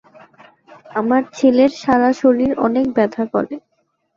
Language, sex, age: Bengali, female, 19-29